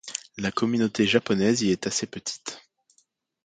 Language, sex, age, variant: French, male, 19-29, Français de métropole